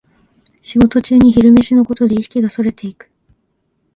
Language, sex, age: Japanese, female, 19-29